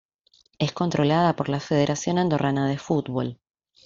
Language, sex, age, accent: Spanish, female, 30-39, Rioplatense: Argentina, Uruguay, este de Bolivia, Paraguay